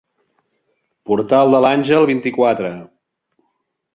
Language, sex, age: Catalan, male, 60-69